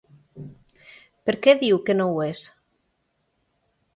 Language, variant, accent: Catalan, Valencià meridional, valencià